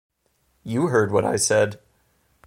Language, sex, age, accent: English, male, 30-39, United States English